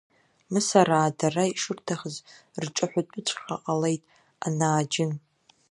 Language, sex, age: Abkhazian, female, under 19